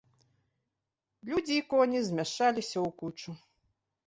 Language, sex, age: Belarusian, female, 40-49